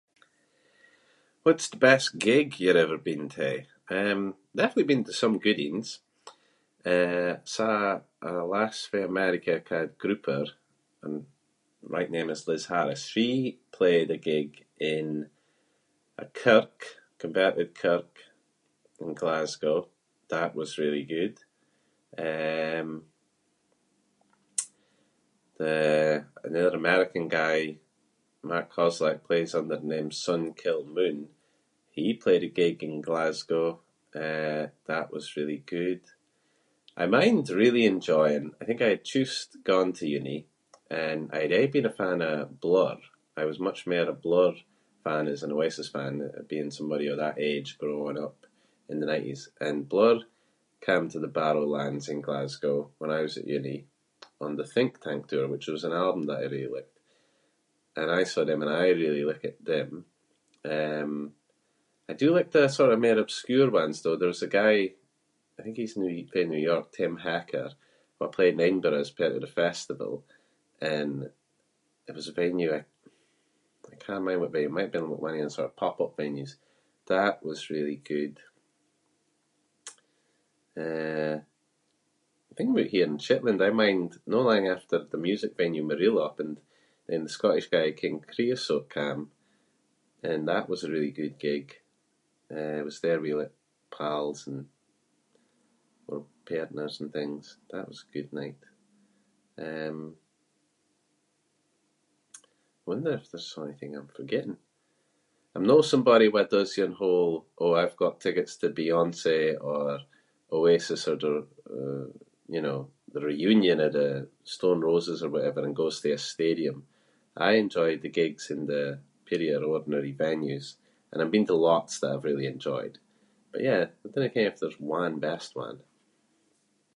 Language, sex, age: Scots, male, 30-39